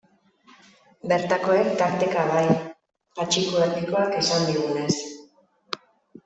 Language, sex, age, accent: Basque, female, 19-29, Mendebalekoa (Araba, Bizkaia, Gipuzkoako mendebaleko herri batzuk)